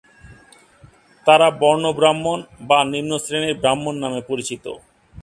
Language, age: Bengali, 40-49